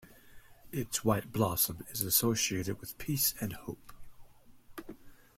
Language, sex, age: English, male, 50-59